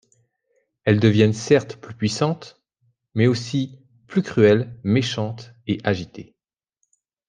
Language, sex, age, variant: French, male, 19-29, Français de métropole